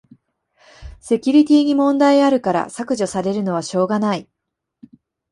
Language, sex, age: Japanese, female, 30-39